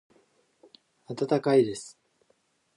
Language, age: Japanese, 19-29